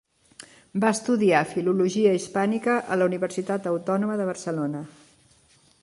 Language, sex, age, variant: Catalan, female, 60-69, Central